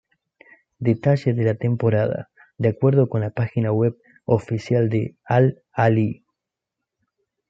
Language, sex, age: Spanish, male, 19-29